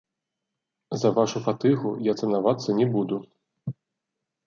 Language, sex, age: Belarusian, male, 30-39